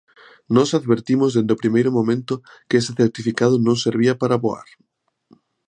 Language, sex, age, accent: Galician, male, 19-29, Normativo (estándar)